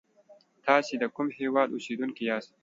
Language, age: Pashto, 19-29